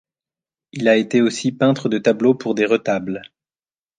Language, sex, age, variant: French, male, 19-29, Français de métropole